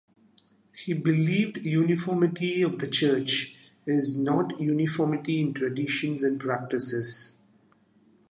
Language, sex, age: English, male, 30-39